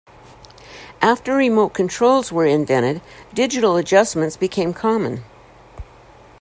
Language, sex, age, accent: English, female, 60-69, United States English